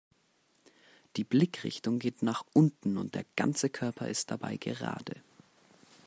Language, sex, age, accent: German, male, under 19, Deutschland Deutsch